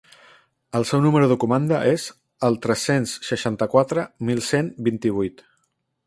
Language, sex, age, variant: Catalan, male, 30-39, Central